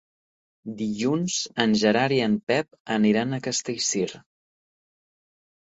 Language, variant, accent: Catalan, Central, central